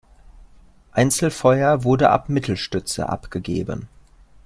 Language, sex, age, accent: German, male, 19-29, Deutschland Deutsch